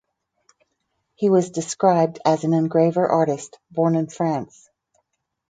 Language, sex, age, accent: English, female, 60-69, United States English